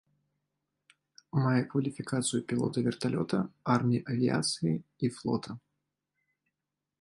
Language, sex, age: Belarusian, male, 19-29